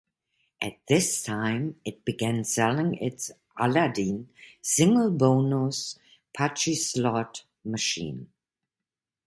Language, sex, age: English, female, 50-59